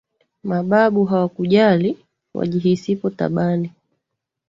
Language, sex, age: Swahili, female, 30-39